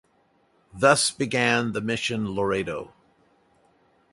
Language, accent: English, United States English